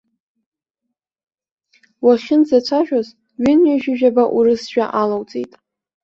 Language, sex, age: Abkhazian, female, under 19